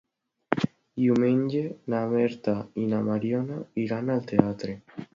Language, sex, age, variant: Catalan, male, under 19, Alacantí